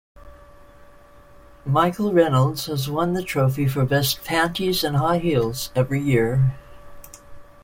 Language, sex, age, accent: English, female, 60-69, United States English